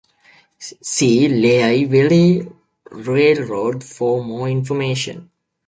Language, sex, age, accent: English, male, 19-29, United States English